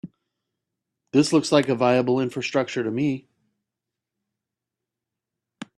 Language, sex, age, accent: English, male, 40-49, United States English